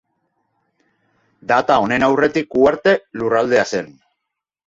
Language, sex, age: Basque, male, 40-49